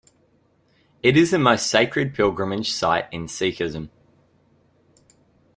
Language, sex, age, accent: English, male, 19-29, Australian English